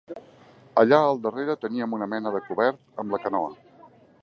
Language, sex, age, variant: Catalan, male, 50-59, Central